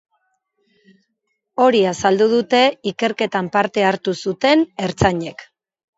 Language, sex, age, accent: Basque, female, 40-49, Erdialdekoa edo Nafarra (Gipuzkoa, Nafarroa)